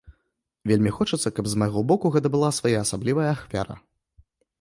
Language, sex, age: Belarusian, male, 19-29